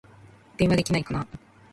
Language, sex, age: Japanese, female, 19-29